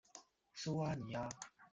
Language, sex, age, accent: Chinese, male, 40-49, 出生地：上海市